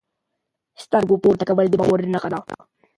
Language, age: Pashto, 19-29